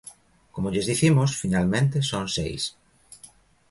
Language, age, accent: Galician, 40-49, Normativo (estándar)